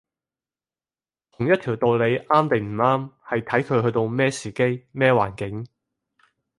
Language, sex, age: Cantonese, male, 30-39